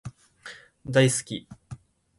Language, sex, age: Japanese, male, 19-29